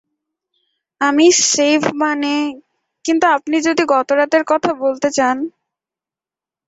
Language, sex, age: Bengali, female, 19-29